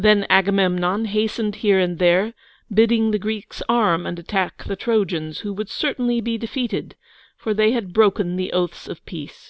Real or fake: real